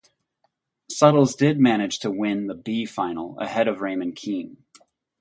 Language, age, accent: English, 30-39, United States English